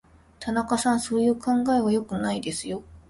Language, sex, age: Japanese, female, 19-29